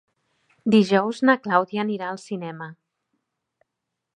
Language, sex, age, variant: Catalan, female, 40-49, Central